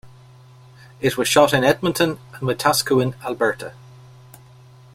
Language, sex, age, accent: English, male, 50-59, Irish English